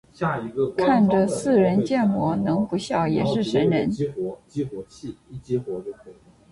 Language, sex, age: Chinese, female, 30-39